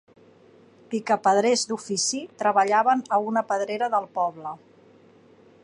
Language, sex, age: Catalan, female, 40-49